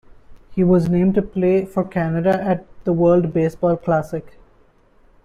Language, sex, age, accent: English, male, 19-29, India and South Asia (India, Pakistan, Sri Lanka)